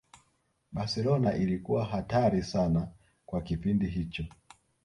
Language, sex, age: Swahili, male, 19-29